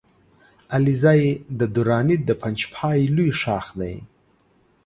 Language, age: Pashto, 30-39